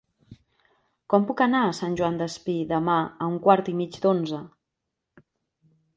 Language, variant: Catalan, Central